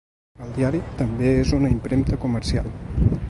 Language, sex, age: Catalan, male, 19-29